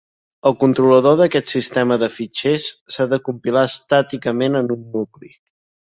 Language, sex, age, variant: Catalan, male, 19-29, Central